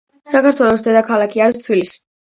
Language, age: Georgian, 30-39